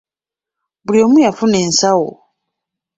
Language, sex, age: Ganda, female, 30-39